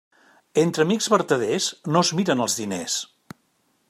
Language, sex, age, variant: Catalan, male, 50-59, Central